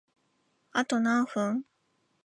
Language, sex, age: Japanese, female, 19-29